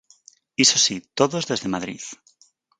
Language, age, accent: Galician, 19-29, Normativo (estándar)